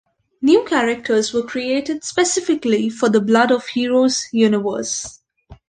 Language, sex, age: English, female, under 19